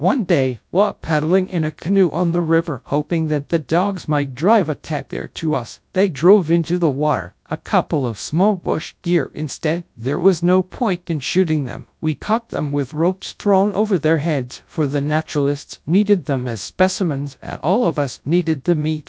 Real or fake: fake